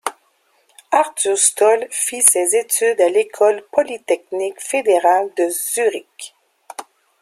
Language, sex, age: French, female, 50-59